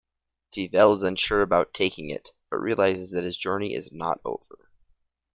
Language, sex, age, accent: English, male, under 19, United States English